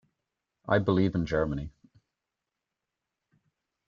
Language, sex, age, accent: English, male, 19-29, Irish English